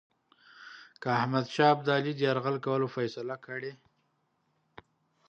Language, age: Pashto, 40-49